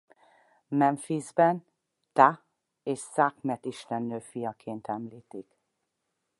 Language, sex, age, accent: Hungarian, female, 40-49, budapesti